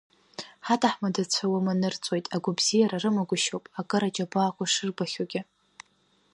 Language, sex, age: Abkhazian, female, under 19